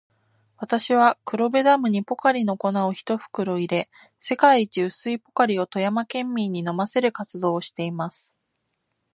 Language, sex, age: Japanese, female, 19-29